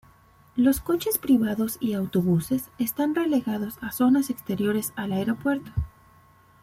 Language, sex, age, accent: Spanish, female, 30-39, México